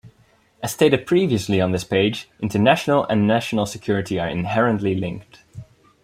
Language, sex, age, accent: English, male, 19-29, Dutch